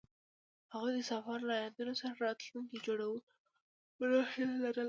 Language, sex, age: Pashto, female, under 19